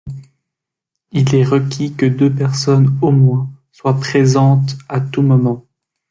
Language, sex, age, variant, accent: French, male, 19-29, Français d'Europe, Français de Belgique